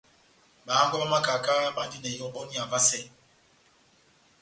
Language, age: Batanga, 50-59